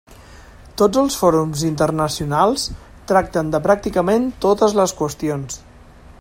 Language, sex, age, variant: Catalan, male, 40-49, Central